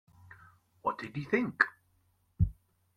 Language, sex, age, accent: English, male, 30-39, England English